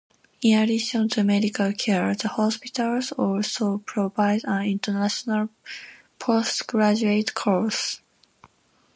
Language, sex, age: English, female, 19-29